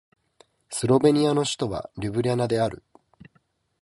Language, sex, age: Japanese, male, 19-29